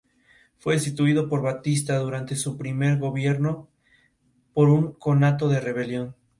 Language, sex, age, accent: Spanish, male, 19-29, México